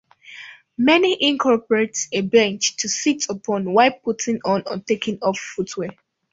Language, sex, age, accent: English, female, under 19, Southern African (South Africa, Zimbabwe, Namibia)